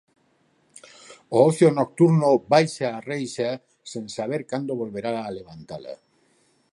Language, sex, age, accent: Galician, male, 50-59, Normativo (estándar)